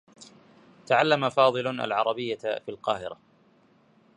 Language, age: Arabic, 30-39